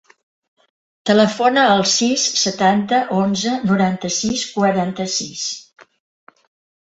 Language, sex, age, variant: Catalan, female, 60-69, Central